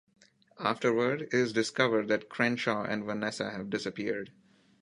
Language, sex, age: English, male, 19-29